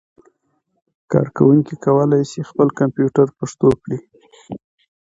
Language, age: Pashto, 30-39